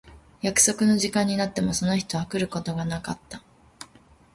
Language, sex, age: Japanese, female, 19-29